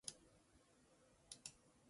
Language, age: Chinese, 19-29